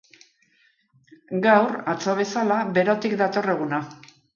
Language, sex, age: Basque, female, 60-69